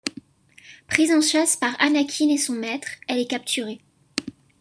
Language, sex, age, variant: French, female, under 19, Français de métropole